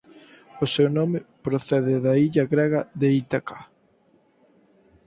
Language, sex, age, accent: Galician, male, 19-29, Atlántico (seseo e gheada)